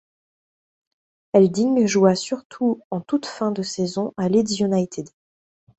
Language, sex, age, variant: French, female, 30-39, Français de métropole